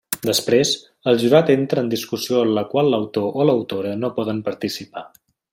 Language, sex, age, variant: Catalan, male, 19-29, Central